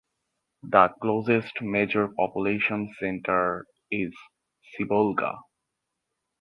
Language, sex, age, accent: English, male, 19-29, United States English